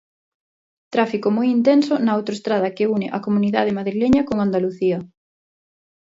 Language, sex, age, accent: Galician, female, 19-29, Normativo (estándar)